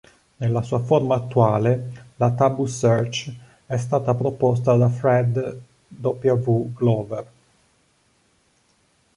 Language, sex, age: Italian, male, 40-49